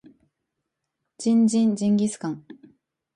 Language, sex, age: Japanese, female, 19-29